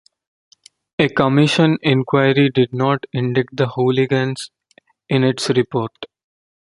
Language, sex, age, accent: English, male, 19-29, India and South Asia (India, Pakistan, Sri Lanka)